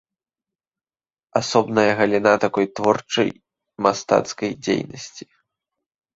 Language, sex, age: Belarusian, male, 19-29